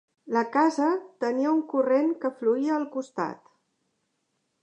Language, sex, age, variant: Catalan, female, 50-59, Central